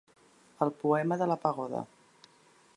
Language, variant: Catalan, Central